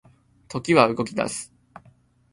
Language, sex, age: Japanese, male, 19-29